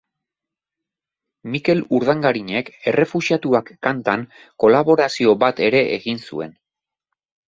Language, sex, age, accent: Basque, male, 40-49, Mendebalekoa (Araba, Bizkaia, Gipuzkoako mendebaleko herri batzuk)